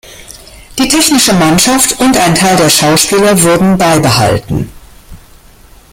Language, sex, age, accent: German, female, 60-69, Deutschland Deutsch